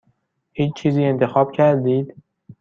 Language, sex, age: Persian, male, 19-29